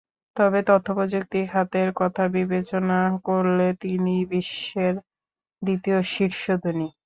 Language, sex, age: Bengali, female, 19-29